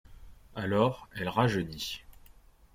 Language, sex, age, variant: French, male, 30-39, Français de métropole